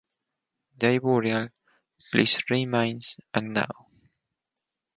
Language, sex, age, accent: English, male, 19-29, United States English